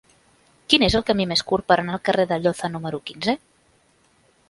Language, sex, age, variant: Catalan, female, 30-39, Central